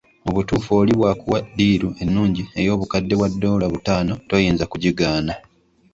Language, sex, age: Ganda, male, 19-29